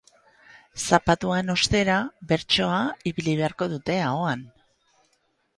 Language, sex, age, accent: Basque, female, 50-59, Erdialdekoa edo Nafarra (Gipuzkoa, Nafarroa)